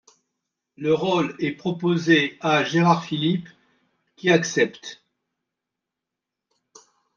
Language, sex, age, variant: French, male, 60-69, Français de métropole